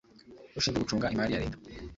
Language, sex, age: Kinyarwanda, male, 19-29